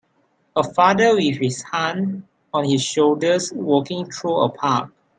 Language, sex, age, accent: English, male, 19-29, Malaysian English